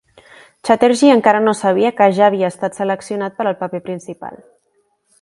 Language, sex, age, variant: Catalan, female, 19-29, Central